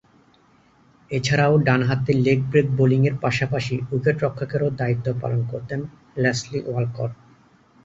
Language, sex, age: Bengali, male, 30-39